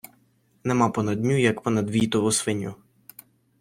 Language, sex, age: Ukrainian, male, under 19